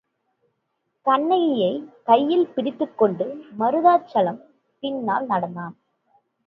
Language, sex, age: Tamil, female, 19-29